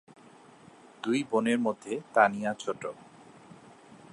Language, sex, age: Bengali, male, 30-39